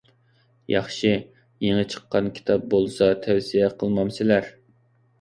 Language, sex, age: Uyghur, male, 19-29